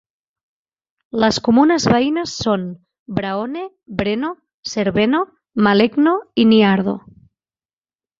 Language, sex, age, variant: Catalan, female, 40-49, Central